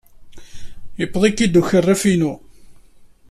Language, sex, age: Kabyle, male, 40-49